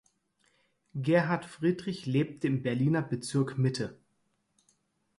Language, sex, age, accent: German, male, 30-39, Deutschland Deutsch